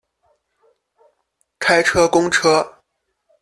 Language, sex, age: Chinese, male, 30-39